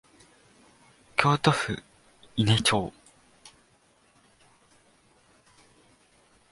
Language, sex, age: Japanese, male, 19-29